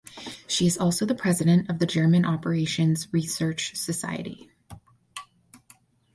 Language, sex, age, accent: English, female, 19-29, United States English